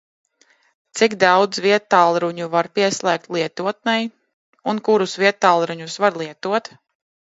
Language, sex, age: Latvian, female, 30-39